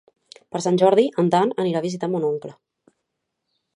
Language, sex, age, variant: Catalan, female, 19-29, Central